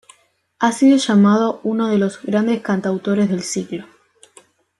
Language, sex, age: Spanish, female, 19-29